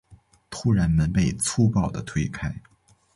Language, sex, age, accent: Chinese, male, under 19, 出生地：黑龙江省